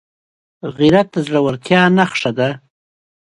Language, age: Pashto, 40-49